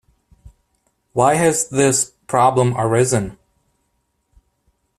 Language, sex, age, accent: English, male, 30-39, United States English